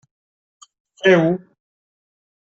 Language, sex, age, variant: Catalan, male, 30-39, Central